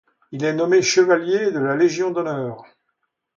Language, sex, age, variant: French, male, 70-79, Français de métropole